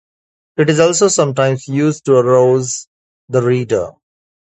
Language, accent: English, India and South Asia (India, Pakistan, Sri Lanka)